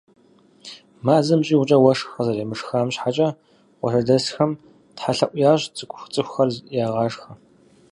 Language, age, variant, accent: Kabardian, 19-29, Адыгэбзэ (Къэбэрдей, Кирил, псоми зэдай), Джылэхъстэней (Gilahsteney)